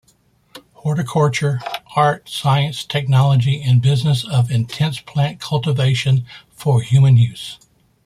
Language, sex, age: English, male, 60-69